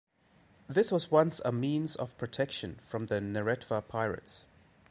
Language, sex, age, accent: English, male, 40-49, Australian English